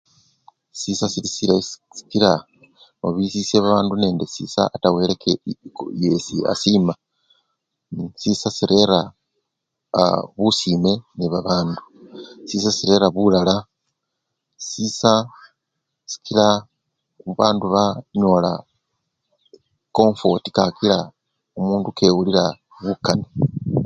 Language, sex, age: Luyia, male, 50-59